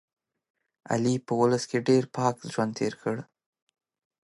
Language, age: Pashto, 19-29